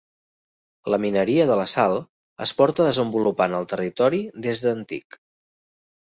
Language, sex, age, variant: Catalan, male, 30-39, Central